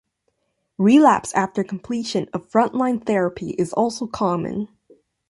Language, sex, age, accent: English, female, 19-29, United States English